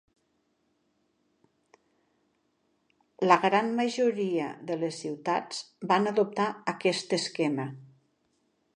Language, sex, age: Catalan, female, 60-69